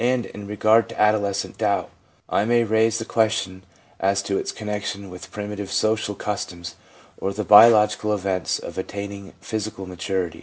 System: none